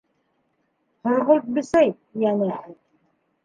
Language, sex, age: Bashkir, female, 60-69